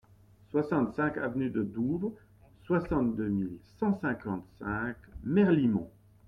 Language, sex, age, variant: French, male, 40-49, Français de métropole